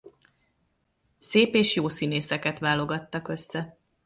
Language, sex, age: Hungarian, female, 30-39